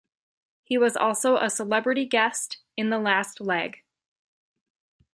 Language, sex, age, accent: English, female, 19-29, United States English